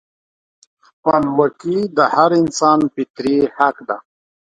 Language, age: Pashto, 40-49